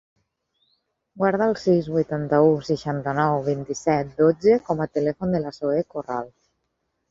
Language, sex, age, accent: Catalan, female, 30-39, valencià